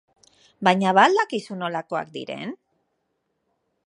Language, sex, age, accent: Basque, female, 40-49, Mendebalekoa (Araba, Bizkaia, Gipuzkoako mendebaleko herri batzuk)